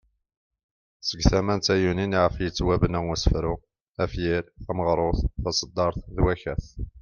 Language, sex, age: Kabyle, male, 50-59